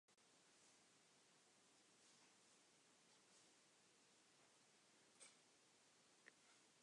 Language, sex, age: English, male, under 19